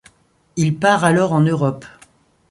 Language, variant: French, Français de métropole